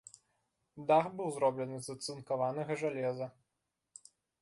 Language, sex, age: Belarusian, male, 19-29